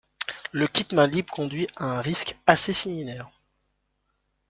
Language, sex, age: French, male, 19-29